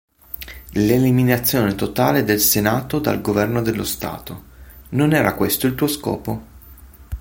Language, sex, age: Italian, male, 30-39